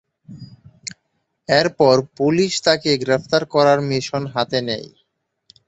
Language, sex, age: Bengali, male, 30-39